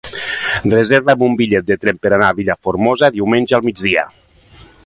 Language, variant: Catalan, Septentrional